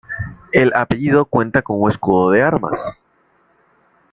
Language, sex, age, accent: Spanish, male, 19-29, Caribe: Cuba, Venezuela, Puerto Rico, República Dominicana, Panamá, Colombia caribeña, México caribeño, Costa del golfo de México